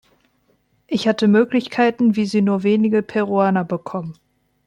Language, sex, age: German, female, 30-39